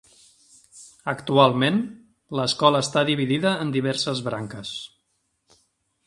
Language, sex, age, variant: Catalan, male, 40-49, Central